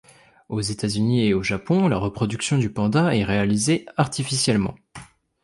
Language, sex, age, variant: French, male, 19-29, Français de métropole